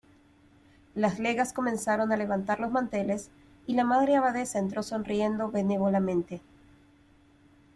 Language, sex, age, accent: Spanish, female, 19-29, Andino-Pacífico: Colombia, Perú, Ecuador, oeste de Bolivia y Venezuela andina